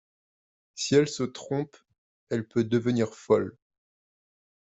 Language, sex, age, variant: French, male, 30-39, Français de métropole